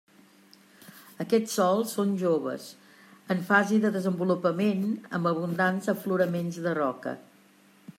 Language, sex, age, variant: Catalan, female, 70-79, Central